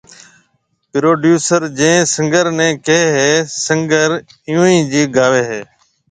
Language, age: Marwari (Pakistan), 40-49